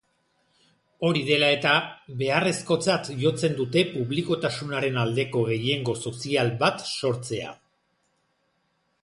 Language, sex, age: Basque, male, 40-49